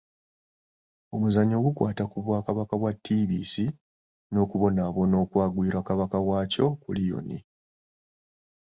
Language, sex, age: Ganda, male, 30-39